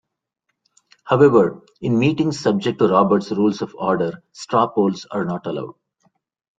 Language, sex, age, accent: English, male, 40-49, India and South Asia (India, Pakistan, Sri Lanka)